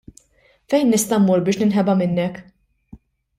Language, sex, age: Maltese, female, 19-29